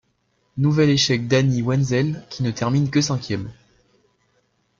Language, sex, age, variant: French, male, under 19, Français de métropole